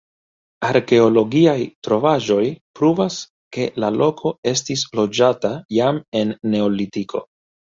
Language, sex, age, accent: Esperanto, male, 30-39, Internacia